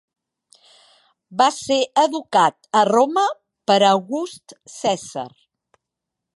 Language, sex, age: Catalan, female, 60-69